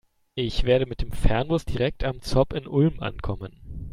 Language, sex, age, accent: German, male, 19-29, Deutschland Deutsch